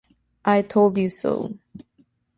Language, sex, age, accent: English, female, 19-29, United States English